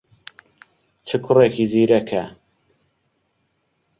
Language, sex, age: Central Kurdish, male, 30-39